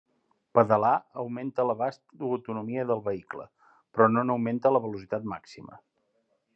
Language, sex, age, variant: Catalan, male, 50-59, Central